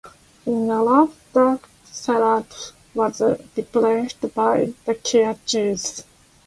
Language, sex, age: English, female, 30-39